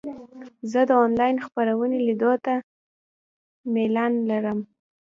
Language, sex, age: Pashto, female, under 19